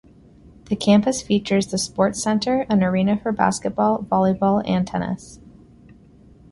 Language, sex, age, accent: English, female, 19-29, Canadian English